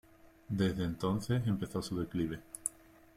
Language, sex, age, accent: Spanish, male, 30-39, España: Sur peninsular (Andalucia, Extremadura, Murcia)